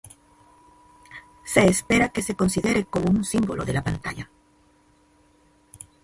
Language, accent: Spanish, México